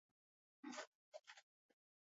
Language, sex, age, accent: Basque, female, 40-49, Mendebalekoa (Araba, Bizkaia, Gipuzkoako mendebaleko herri batzuk)